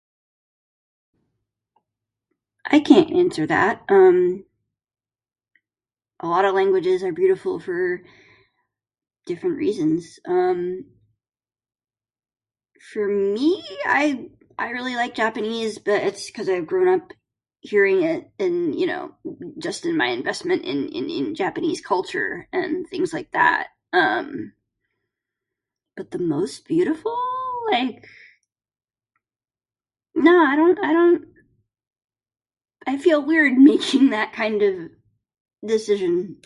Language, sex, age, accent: English, female, 30-39, United States English